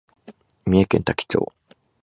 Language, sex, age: Japanese, male, 19-29